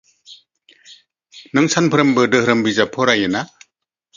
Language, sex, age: Bodo, female, 40-49